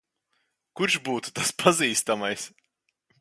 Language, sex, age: Latvian, male, 19-29